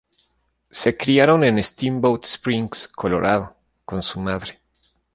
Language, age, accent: Spanish, 30-39, México